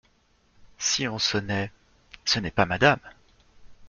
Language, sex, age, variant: French, male, 40-49, Français de métropole